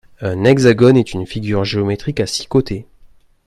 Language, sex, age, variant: French, male, 19-29, Français de métropole